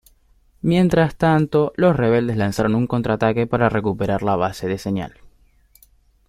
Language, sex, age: Spanish, male, under 19